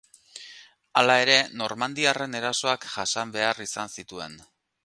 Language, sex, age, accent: Basque, male, 40-49, Erdialdekoa edo Nafarra (Gipuzkoa, Nafarroa)